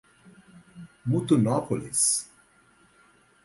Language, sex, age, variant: Portuguese, male, 30-39, Portuguese (Brasil)